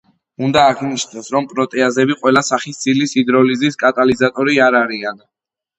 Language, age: Georgian, under 19